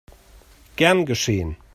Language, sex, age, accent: German, male, 40-49, Deutschland Deutsch